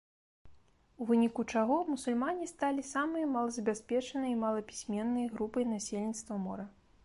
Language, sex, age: Belarusian, female, 19-29